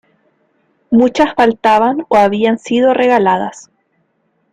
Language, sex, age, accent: Spanish, female, 19-29, Chileno: Chile, Cuyo